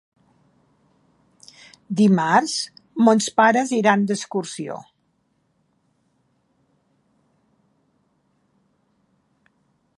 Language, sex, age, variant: Catalan, female, 70-79, Central